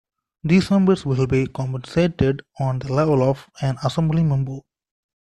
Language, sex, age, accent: English, female, 19-29, India and South Asia (India, Pakistan, Sri Lanka)